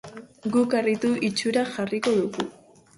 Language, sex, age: Basque, female, under 19